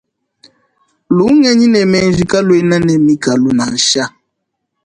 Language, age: Luba-Lulua, 30-39